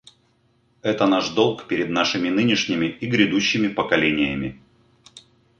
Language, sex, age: Russian, male, 40-49